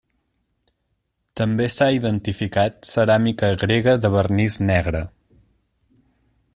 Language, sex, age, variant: Catalan, male, 19-29, Central